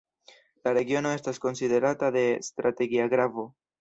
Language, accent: Esperanto, Internacia